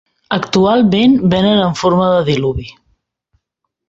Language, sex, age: Catalan, female, 40-49